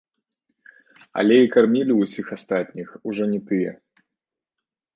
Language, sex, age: Belarusian, male, 19-29